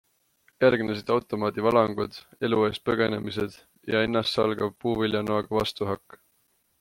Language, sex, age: Estonian, male, 19-29